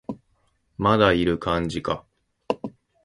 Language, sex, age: Japanese, male, 40-49